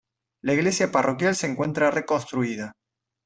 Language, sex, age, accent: Spanish, male, 30-39, Rioplatense: Argentina, Uruguay, este de Bolivia, Paraguay